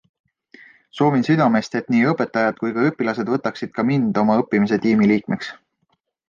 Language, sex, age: Estonian, male, 19-29